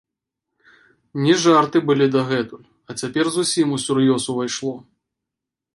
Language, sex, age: Belarusian, male, 30-39